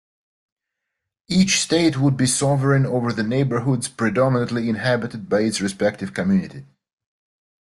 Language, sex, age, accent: English, male, 30-39, United States English